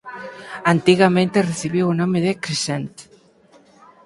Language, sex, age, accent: Galician, male, 19-29, Central (gheada)